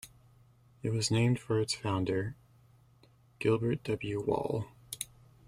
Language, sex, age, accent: English, male, 30-39, United States English